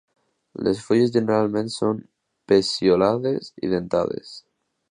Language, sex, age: Catalan, male, under 19